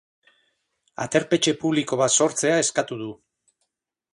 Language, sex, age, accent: Basque, male, 40-49, Erdialdekoa edo Nafarra (Gipuzkoa, Nafarroa)